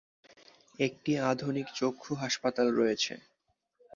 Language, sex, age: Bengali, male, under 19